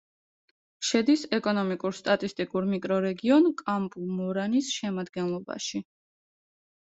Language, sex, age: Georgian, female, 19-29